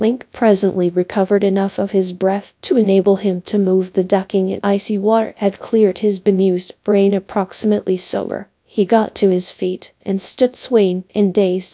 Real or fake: fake